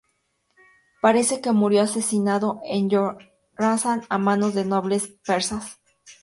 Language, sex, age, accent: Spanish, female, under 19, México